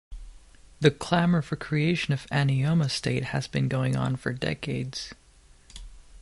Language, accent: English, United States English